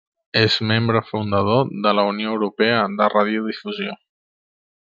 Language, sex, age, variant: Catalan, male, 30-39, Central